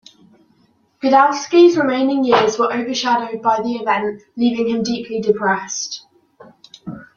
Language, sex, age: English, female, 40-49